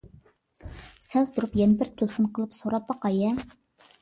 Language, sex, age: Uyghur, female, under 19